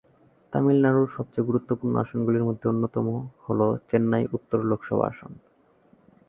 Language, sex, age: Bengali, male, 19-29